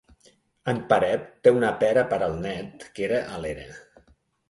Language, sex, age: Catalan, male, 50-59